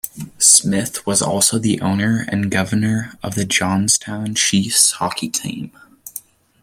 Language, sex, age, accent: English, male, under 19, United States English